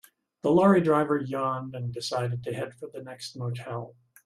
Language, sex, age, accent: English, male, 70-79, United States English